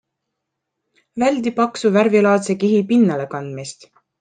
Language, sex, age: Estonian, female, 19-29